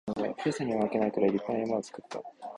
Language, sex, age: Japanese, male, 19-29